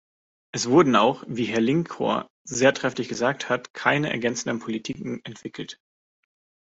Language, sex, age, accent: German, male, 30-39, Deutschland Deutsch